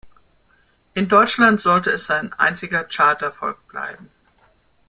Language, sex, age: German, male, 50-59